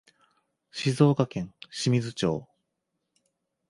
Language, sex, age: Japanese, male, 30-39